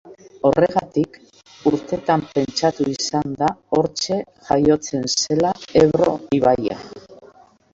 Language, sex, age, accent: Basque, female, 60-69, Mendebalekoa (Araba, Bizkaia, Gipuzkoako mendebaleko herri batzuk)